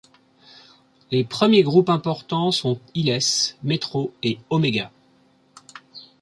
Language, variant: French, Français de métropole